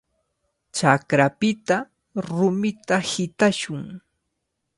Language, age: Cajatambo North Lima Quechua, 19-29